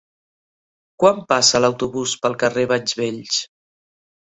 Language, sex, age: Catalan, female, 60-69